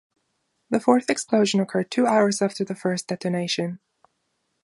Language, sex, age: English, female, 19-29